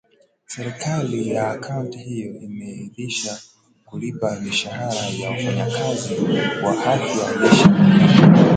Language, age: Swahili, 19-29